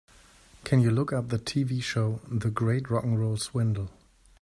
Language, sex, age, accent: English, male, 40-49, England English